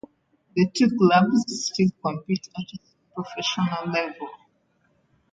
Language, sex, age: English, female, 19-29